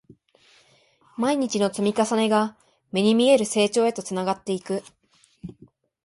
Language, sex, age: Japanese, female, under 19